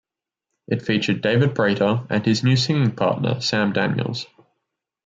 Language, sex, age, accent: English, male, under 19, Australian English